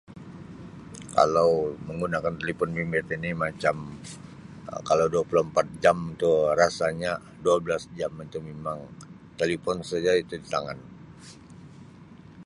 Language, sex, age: Sabah Malay, male, 50-59